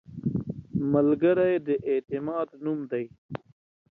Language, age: Pashto, 30-39